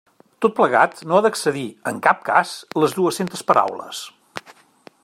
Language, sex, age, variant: Catalan, male, 50-59, Central